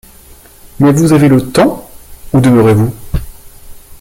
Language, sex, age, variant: French, male, 30-39, Français de métropole